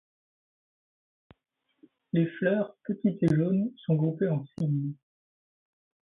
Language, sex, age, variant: French, male, 19-29, Français de métropole